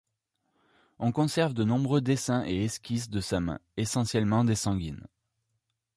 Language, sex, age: French, male, 30-39